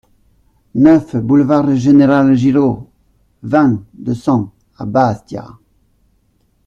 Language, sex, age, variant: French, male, 40-49, Français de métropole